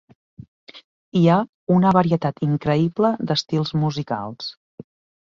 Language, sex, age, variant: Catalan, female, 40-49, Central